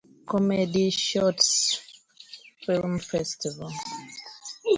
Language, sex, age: English, female, 19-29